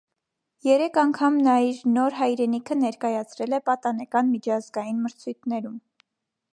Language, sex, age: Armenian, female, 19-29